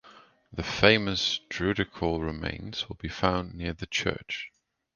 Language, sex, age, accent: English, male, 30-39, England English